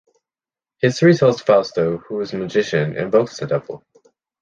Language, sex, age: English, male, under 19